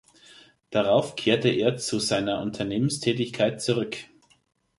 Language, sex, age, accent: German, male, 30-39, Deutschland Deutsch